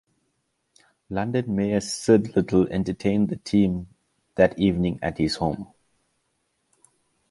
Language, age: English, under 19